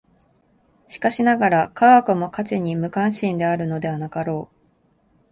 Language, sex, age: Japanese, female, 19-29